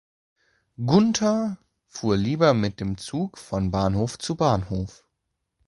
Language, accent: German, Deutschland Deutsch